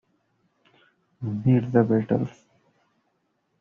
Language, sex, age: English, male, 19-29